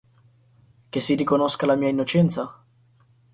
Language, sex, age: Italian, male, 19-29